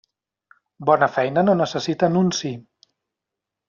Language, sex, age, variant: Catalan, male, 40-49, Central